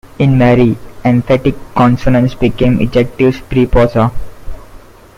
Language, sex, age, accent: English, male, 19-29, India and South Asia (India, Pakistan, Sri Lanka)